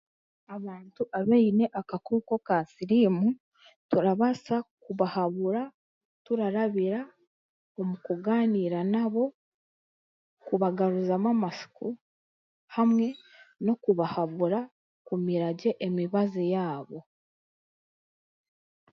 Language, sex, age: Chiga, female, 19-29